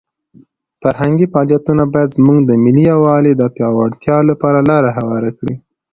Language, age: Pashto, 19-29